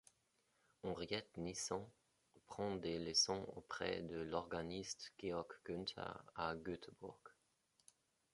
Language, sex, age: French, male, 30-39